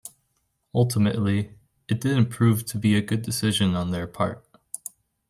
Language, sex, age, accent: English, male, under 19, United States English